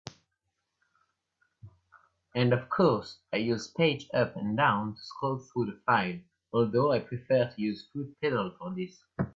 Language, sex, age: English, male, 19-29